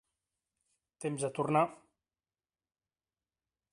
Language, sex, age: Catalan, male, 30-39